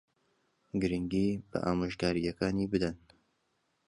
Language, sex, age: Central Kurdish, male, 30-39